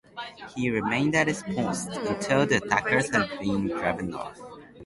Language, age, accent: English, 19-29, United States English